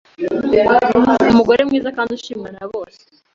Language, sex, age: Kinyarwanda, female, 19-29